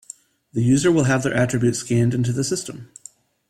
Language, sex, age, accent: English, male, 30-39, United States English